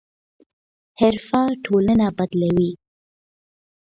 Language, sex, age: Pashto, female, 19-29